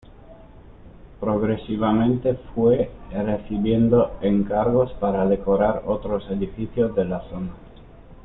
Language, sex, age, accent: Spanish, male, 30-39, España: Norte peninsular (Asturias, Castilla y León, Cantabria, País Vasco, Navarra, Aragón, La Rioja, Guadalajara, Cuenca)